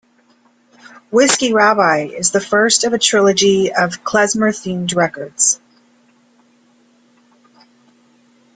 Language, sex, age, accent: English, female, 40-49, United States English